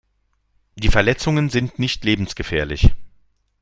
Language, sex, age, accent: German, male, 50-59, Deutschland Deutsch